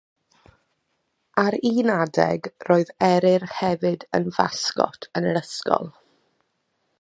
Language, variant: Welsh, South-Eastern Welsh